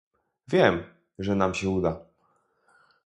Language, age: Polish, 19-29